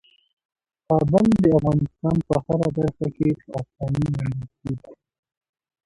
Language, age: Pashto, 19-29